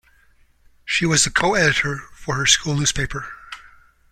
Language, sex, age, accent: English, male, 50-59, United States English